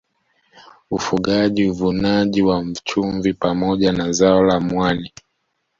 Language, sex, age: Swahili, male, 19-29